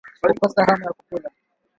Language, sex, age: Swahili, male, 19-29